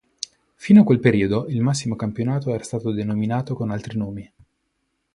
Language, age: Italian, 19-29